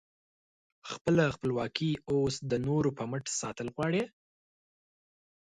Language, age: Pashto, 19-29